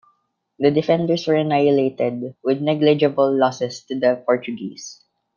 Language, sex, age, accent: English, male, under 19, Filipino